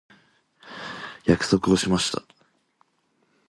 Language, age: Japanese, 19-29